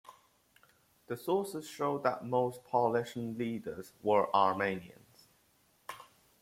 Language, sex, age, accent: English, male, under 19, England English